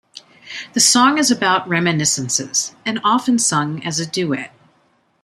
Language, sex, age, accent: English, female, 40-49, United States English